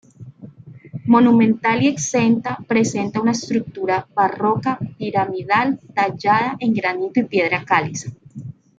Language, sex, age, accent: Spanish, female, 30-39, Caribe: Cuba, Venezuela, Puerto Rico, República Dominicana, Panamá, Colombia caribeña, México caribeño, Costa del golfo de México